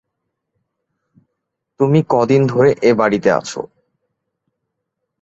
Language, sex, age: Bengali, male, 19-29